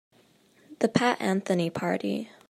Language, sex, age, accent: English, female, 19-29, United States English